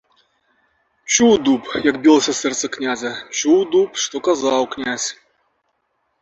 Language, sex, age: Belarusian, male, 40-49